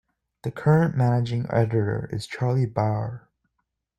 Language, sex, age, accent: English, male, 19-29, Canadian English